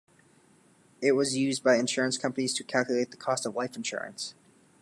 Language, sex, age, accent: English, male, 19-29, United States English